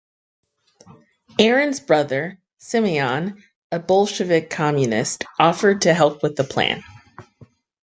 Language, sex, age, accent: English, female, 19-29, United States English